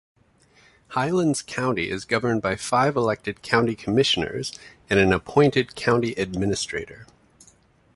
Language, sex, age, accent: English, male, 30-39, Canadian English